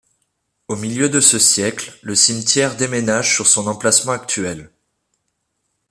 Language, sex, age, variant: French, male, 19-29, Français de métropole